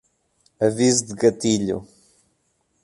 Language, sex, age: Portuguese, male, 19-29